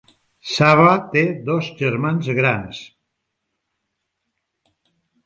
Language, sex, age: Catalan, male, 60-69